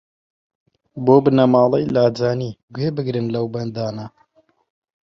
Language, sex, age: Central Kurdish, male, 19-29